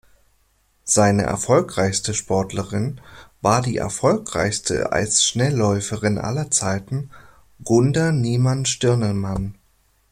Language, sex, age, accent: German, male, 30-39, Deutschland Deutsch